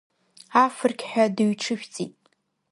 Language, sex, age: Abkhazian, female, 19-29